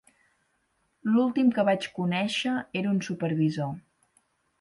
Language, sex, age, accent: Catalan, female, 30-39, gironí